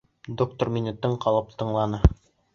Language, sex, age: Bashkir, male, 19-29